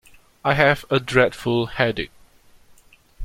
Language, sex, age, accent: English, male, 19-29, Singaporean English